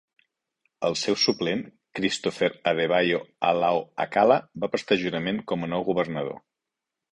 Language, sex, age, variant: Catalan, male, 40-49, Central